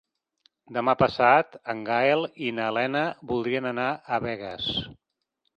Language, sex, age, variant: Catalan, male, 50-59, Nord-Occidental